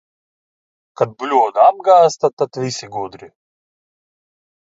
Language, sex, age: Latvian, male, 30-39